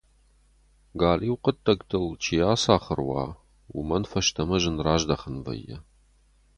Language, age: Ossetic, 30-39